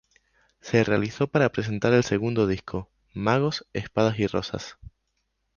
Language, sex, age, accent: Spanish, male, 19-29, España: Islas Canarias